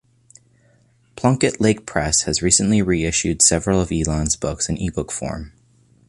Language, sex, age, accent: English, male, 19-29, Canadian English